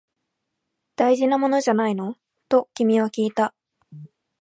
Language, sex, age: Japanese, female, 19-29